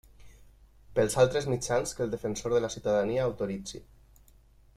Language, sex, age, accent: Catalan, male, 30-39, valencià